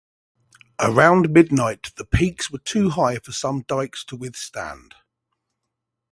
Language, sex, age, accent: English, male, 40-49, England English